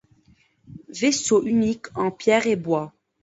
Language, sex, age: French, female, under 19